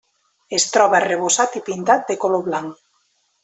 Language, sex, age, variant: Catalan, female, 30-39, Nord-Occidental